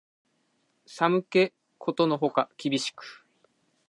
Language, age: Japanese, 19-29